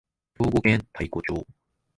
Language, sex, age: Japanese, male, 19-29